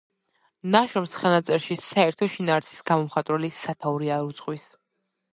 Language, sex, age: Georgian, female, under 19